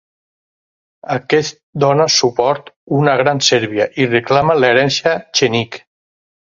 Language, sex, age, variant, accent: Catalan, male, 50-59, Valencià meridional, valencià